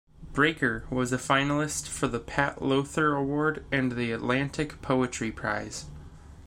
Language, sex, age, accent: English, male, 19-29, United States English